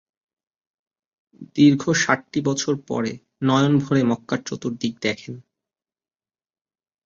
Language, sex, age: Bengali, male, 19-29